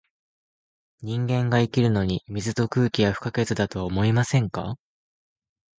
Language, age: Japanese, 19-29